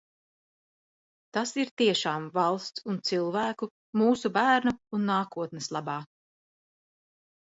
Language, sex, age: Latvian, female, 40-49